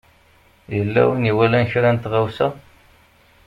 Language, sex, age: Kabyle, male, 40-49